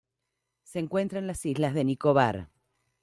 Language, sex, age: Spanish, female, 50-59